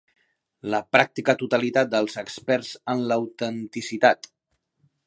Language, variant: Catalan, Central